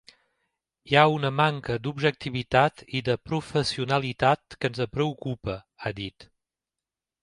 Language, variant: Catalan, Septentrional